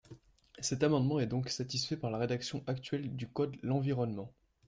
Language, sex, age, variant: French, male, 19-29, Français de métropole